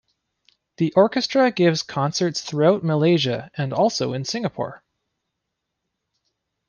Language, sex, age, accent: English, male, 30-39, Canadian English